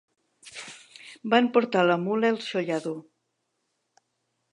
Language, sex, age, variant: Catalan, female, 60-69, Central